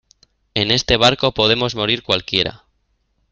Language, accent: Spanish, España: Norte peninsular (Asturias, Castilla y León, Cantabria, País Vasco, Navarra, Aragón, La Rioja, Guadalajara, Cuenca)